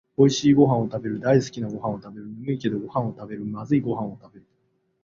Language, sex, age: Japanese, male, 40-49